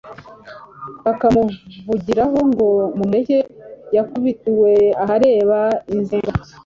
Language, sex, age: Kinyarwanda, female, 40-49